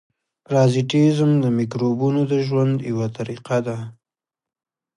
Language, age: Pashto, 30-39